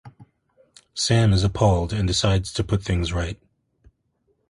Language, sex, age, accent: English, male, 40-49, United States English